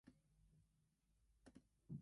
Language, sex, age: English, female, under 19